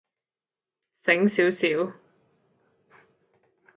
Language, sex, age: Cantonese, female, 19-29